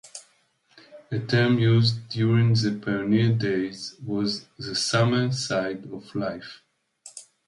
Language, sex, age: English, male, 30-39